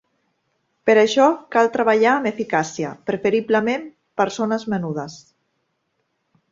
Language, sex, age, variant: Catalan, female, 40-49, Central